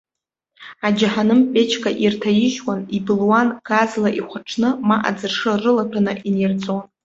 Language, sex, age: Abkhazian, female, 19-29